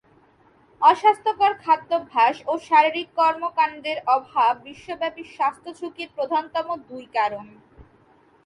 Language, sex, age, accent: Bengali, female, 19-29, শুদ্ধ বাংলা